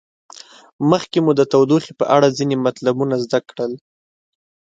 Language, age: Pashto, 19-29